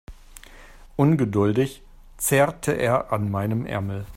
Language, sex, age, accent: German, male, 50-59, Deutschland Deutsch